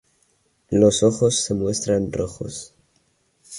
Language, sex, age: Spanish, male, under 19